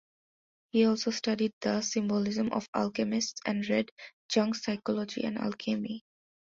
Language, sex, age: English, female, 19-29